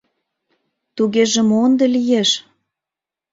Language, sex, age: Mari, female, 19-29